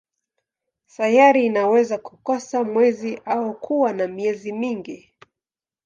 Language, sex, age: Swahili, female, 50-59